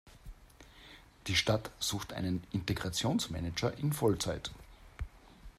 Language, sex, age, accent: German, male, 50-59, Österreichisches Deutsch